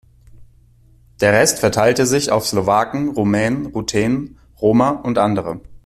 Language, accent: German, Deutschland Deutsch